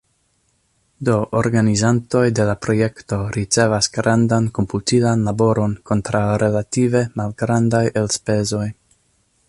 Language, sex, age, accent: Esperanto, male, 30-39, Internacia